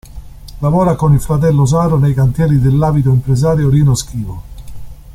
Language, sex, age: Italian, male, 60-69